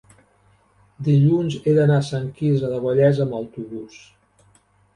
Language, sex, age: Catalan, male, 60-69